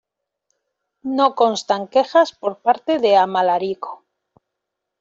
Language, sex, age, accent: Spanish, female, 40-49, España: Norte peninsular (Asturias, Castilla y León, Cantabria, País Vasco, Navarra, Aragón, La Rioja, Guadalajara, Cuenca)